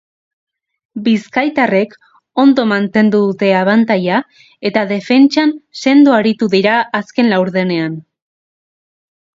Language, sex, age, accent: Basque, female, 19-29, Erdialdekoa edo Nafarra (Gipuzkoa, Nafarroa)